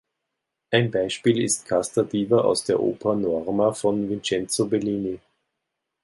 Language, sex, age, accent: German, male, 30-39, Österreichisches Deutsch